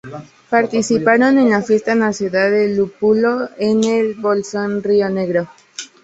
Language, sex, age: Spanish, female, 30-39